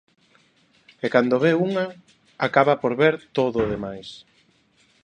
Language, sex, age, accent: Galician, male, 30-39, Neofalante